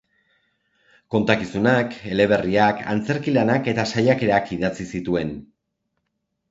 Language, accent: Basque, Erdialdekoa edo Nafarra (Gipuzkoa, Nafarroa)